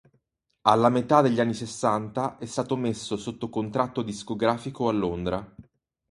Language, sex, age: Italian, male, 30-39